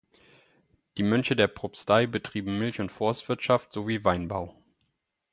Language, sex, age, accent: German, male, 30-39, Deutschland Deutsch